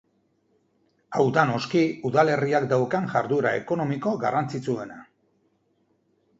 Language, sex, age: Basque, male, 50-59